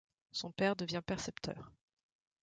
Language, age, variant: French, 30-39, Français de métropole